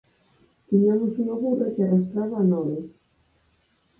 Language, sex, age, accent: Galician, female, 30-39, Normativo (estándar)